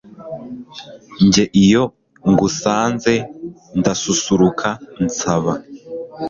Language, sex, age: Kinyarwanda, male, 19-29